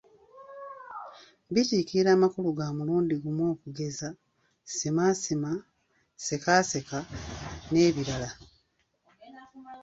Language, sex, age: Ganda, female, 50-59